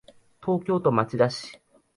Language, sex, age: Japanese, male, 19-29